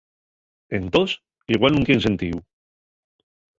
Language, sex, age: Asturian, male, 40-49